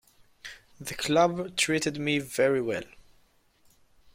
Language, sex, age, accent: English, male, under 19, United States English